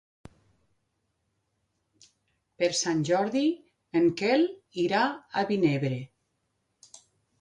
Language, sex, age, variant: Catalan, female, 50-59, Nord-Occidental